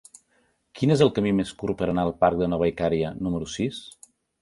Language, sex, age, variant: Catalan, male, 50-59, Central